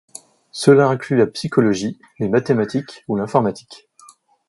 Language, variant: French, Français de métropole